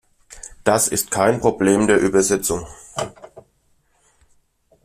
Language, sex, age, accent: German, male, 30-39, Deutschland Deutsch